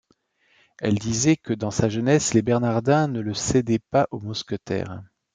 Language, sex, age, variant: French, male, under 19, Français de métropole